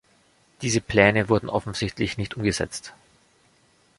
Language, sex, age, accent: German, male, 40-49, Deutschland Deutsch